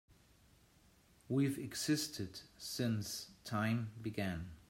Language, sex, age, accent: English, male, 40-49, England English